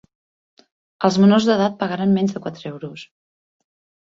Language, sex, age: Catalan, female, 50-59